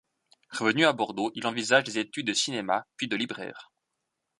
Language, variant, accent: French, Français d'Europe, Français de Suisse